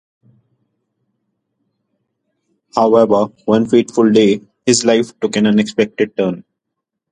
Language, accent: English, India and South Asia (India, Pakistan, Sri Lanka)